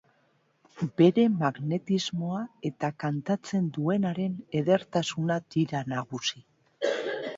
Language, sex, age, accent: Basque, female, 40-49, Mendebalekoa (Araba, Bizkaia, Gipuzkoako mendebaleko herri batzuk)